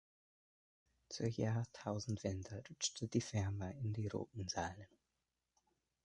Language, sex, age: German, male, 19-29